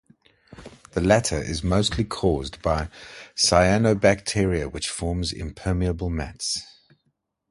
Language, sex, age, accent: English, male, 40-49, Southern African (South Africa, Zimbabwe, Namibia)